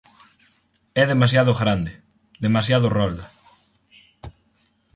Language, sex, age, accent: Galician, male, 19-29, Atlántico (seseo e gheada)